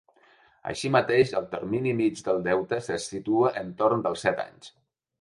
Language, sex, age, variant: Catalan, male, 50-59, Central